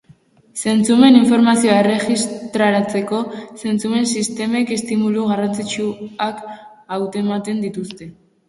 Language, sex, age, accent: Basque, female, under 19, Mendebalekoa (Araba, Bizkaia, Gipuzkoako mendebaleko herri batzuk)